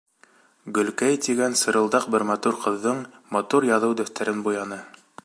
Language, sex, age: Bashkir, male, 19-29